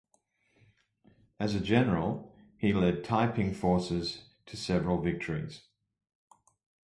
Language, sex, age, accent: English, male, 50-59, Australian English